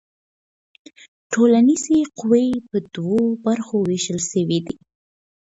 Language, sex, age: Pashto, female, 19-29